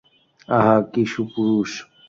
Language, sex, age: Bengali, male, 19-29